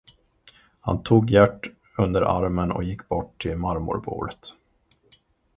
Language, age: Swedish, 30-39